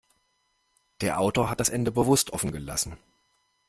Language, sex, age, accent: German, male, 40-49, Deutschland Deutsch